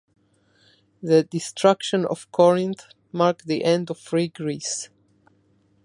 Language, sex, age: English, female, 50-59